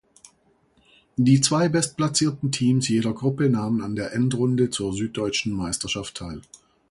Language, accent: German, Deutschland Deutsch